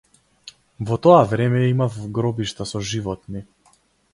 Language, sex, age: Macedonian, male, 19-29